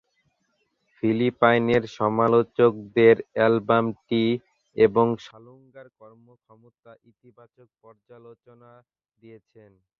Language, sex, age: Bengali, male, 19-29